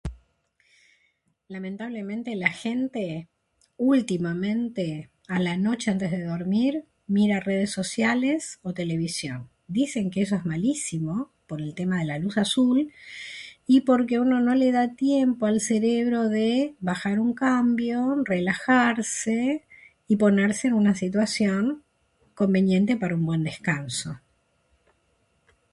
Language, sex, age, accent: Spanish, female, 60-69, Rioplatense: Argentina, Uruguay, este de Bolivia, Paraguay